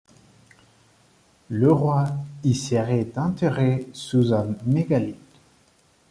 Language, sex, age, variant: French, male, 30-39, Français de métropole